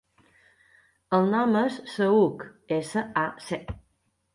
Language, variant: Catalan, Balear